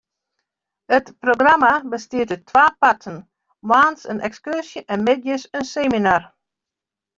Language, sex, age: Western Frisian, female, 60-69